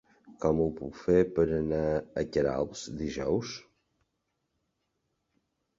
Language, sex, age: Catalan, male, 60-69